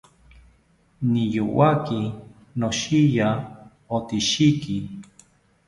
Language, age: South Ucayali Ashéninka, 40-49